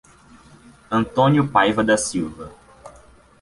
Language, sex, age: Portuguese, male, 19-29